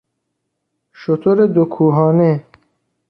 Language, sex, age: Persian, male, 19-29